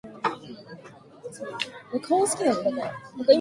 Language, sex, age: English, female, 19-29